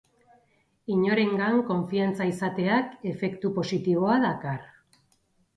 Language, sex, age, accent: Basque, female, 40-49, Erdialdekoa edo Nafarra (Gipuzkoa, Nafarroa)